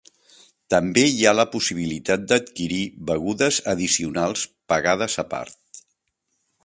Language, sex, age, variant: Catalan, male, 60-69, Central